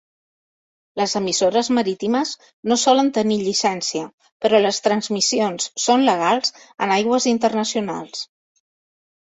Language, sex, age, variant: Catalan, female, 50-59, Central